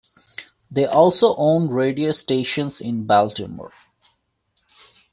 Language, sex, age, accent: English, male, 19-29, England English